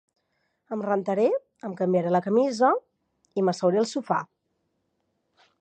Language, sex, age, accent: Catalan, female, 30-39, central; nord-occidental